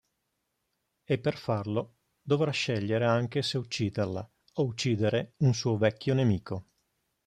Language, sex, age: Italian, male, 50-59